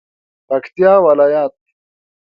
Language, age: Pashto, 19-29